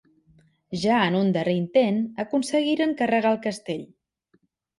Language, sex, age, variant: Catalan, female, 30-39, Central